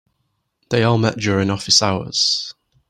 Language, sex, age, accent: English, male, 19-29, England English